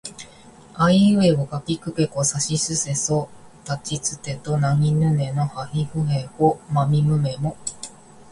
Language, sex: Japanese, female